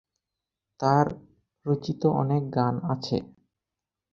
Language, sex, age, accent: Bengali, male, 19-29, Native